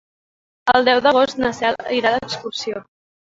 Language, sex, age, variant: Catalan, female, 19-29, Central